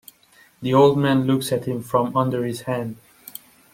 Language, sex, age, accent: English, male, 19-29, United States English